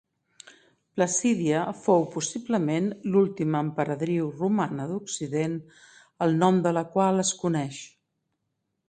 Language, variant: Catalan, Central